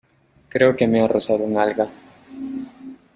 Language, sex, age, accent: Spanish, male, 19-29, Andino-Pacífico: Colombia, Perú, Ecuador, oeste de Bolivia y Venezuela andina